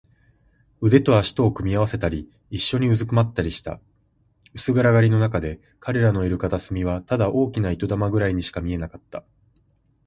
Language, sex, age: Japanese, male, 19-29